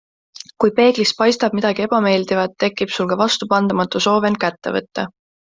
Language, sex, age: Estonian, female, 19-29